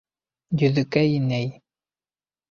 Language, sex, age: Bashkir, male, 19-29